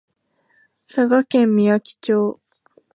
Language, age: Japanese, 19-29